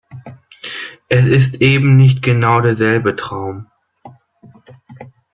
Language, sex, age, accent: German, male, 19-29, Deutschland Deutsch